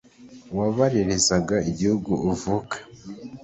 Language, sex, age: Kinyarwanda, male, 19-29